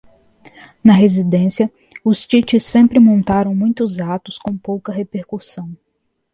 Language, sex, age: Portuguese, female, 19-29